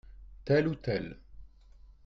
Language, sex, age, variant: French, male, 30-39, Français de métropole